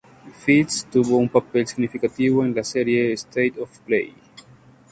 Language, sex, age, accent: Spanish, male, 19-29, México